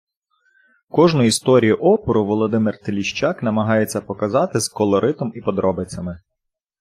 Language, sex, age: Ukrainian, male, 40-49